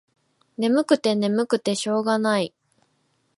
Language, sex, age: Japanese, female, 19-29